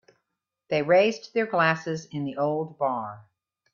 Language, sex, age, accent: English, female, 50-59, United States English